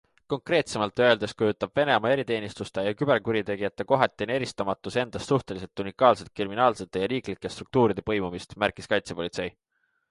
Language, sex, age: Estonian, male, 19-29